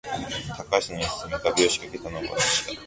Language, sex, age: Japanese, male, 19-29